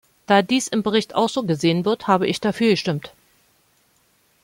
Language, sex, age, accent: German, female, 50-59, Deutschland Deutsch